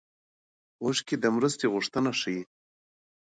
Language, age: Pashto, 40-49